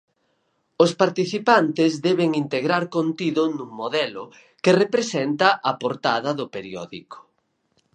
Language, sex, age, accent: Galician, male, 50-59, Oriental (común en zona oriental)